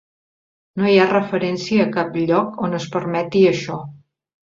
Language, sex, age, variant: Catalan, female, 50-59, Central